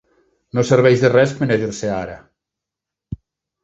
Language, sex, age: Catalan, male, 60-69